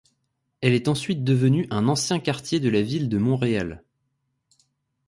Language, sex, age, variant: French, male, 19-29, Français de métropole